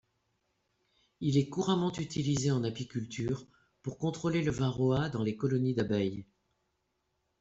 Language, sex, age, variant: French, female, 60-69, Français de métropole